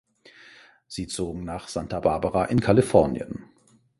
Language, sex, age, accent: German, male, 40-49, Deutschland Deutsch